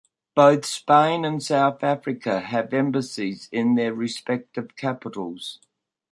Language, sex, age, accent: English, male, 70-79, Australian English